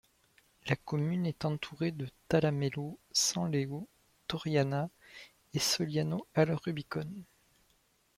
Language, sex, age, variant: French, male, 30-39, Français de métropole